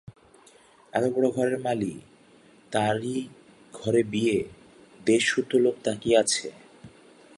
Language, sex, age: Bengali, male, 30-39